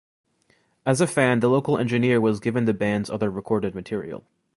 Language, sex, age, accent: English, male, 19-29, United States English